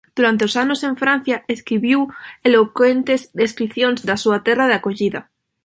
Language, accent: Galician, Neofalante